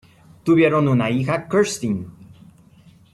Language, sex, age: Spanish, male, 60-69